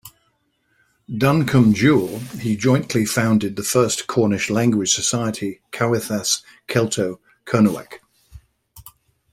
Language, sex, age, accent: English, male, 60-69, England English